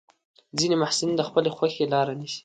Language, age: Pashto, under 19